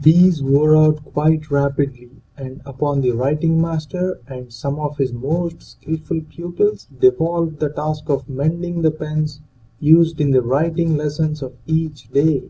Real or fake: real